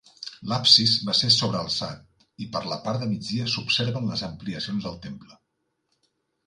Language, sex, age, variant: Catalan, male, 40-49, Central